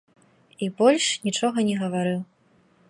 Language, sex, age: Belarusian, female, 19-29